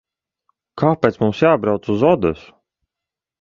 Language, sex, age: Latvian, male, 30-39